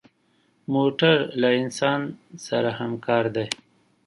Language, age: Pashto, 30-39